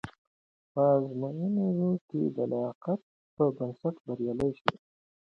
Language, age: Pashto, 19-29